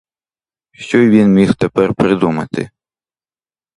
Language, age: Ukrainian, under 19